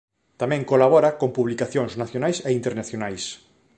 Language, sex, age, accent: Galician, male, 30-39, Normativo (estándar)